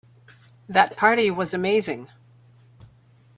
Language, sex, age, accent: English, female, 50-59, Canadian English